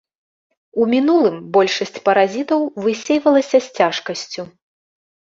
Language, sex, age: Belarusian, female, 40-49